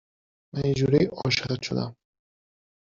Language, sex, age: Persian, male, 30-39